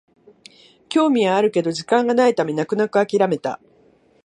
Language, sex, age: Japanese, female, 50-59